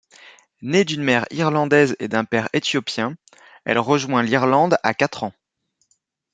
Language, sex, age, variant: French, male, 30-39, Français de métropole